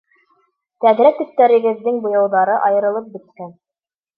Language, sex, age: Bashkir, female, 19-29